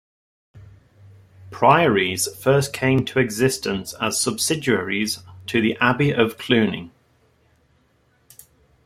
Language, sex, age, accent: English, male, 30-39, England English